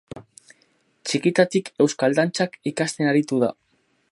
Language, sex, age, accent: Basque, male, 19-29, Mendebalekoa (Araba, Bizkaia, Gipuzkoako mendebaleko herri batzuk)